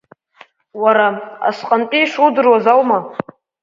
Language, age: Abkhazian, under 19